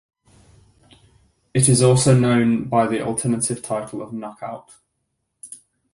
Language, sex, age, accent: English, male, 19-29, England English